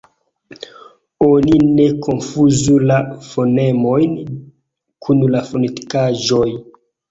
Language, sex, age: Esperanto, male, 30-39